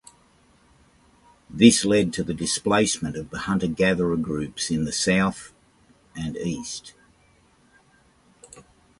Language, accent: English, Australian English